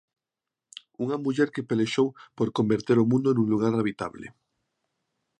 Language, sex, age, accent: Galician, male, 19-29, Normativo (estándar)